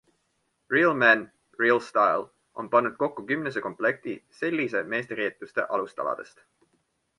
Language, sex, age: Estonian, male, 19-29